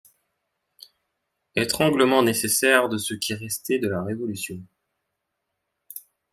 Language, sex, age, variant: French, male, 19-29, Français de métropole